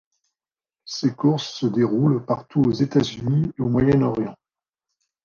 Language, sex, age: French, male, 50-59